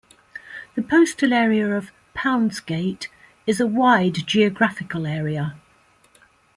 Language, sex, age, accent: English, female, 70-79, England English